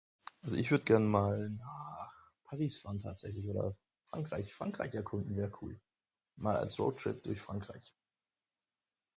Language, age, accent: German, 30-39, Deutschland Deutsch